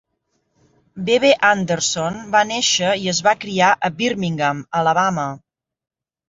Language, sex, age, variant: Catalan, female, 40-49, Central